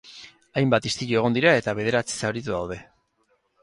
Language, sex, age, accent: Basque, male, 30-39, Erdialdekoa edo Nafarra (Gipuzkoa, Nafarroa)